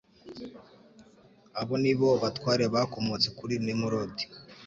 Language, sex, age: Kinyarwanda, male, 19-29